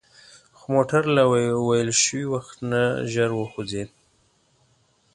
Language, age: Pashto, 19-29